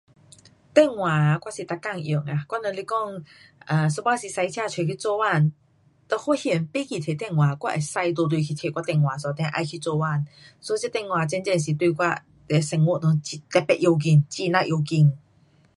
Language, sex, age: Pu-Xian Chinese, female, 40-49